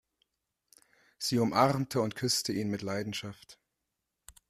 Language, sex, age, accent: German, male, 30-39, Deutschland Deutsch